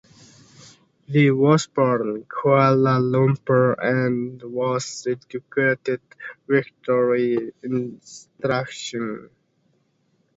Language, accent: English, United States English